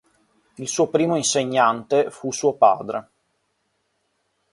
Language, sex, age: Italian, male, 30-39